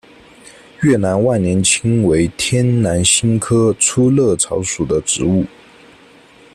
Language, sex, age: Chinese, male, 19-29